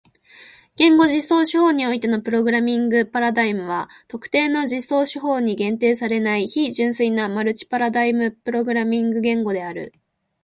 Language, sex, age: Japanese, female, 19-29